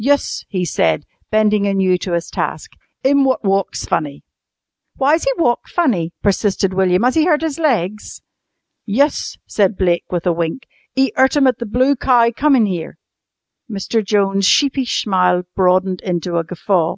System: none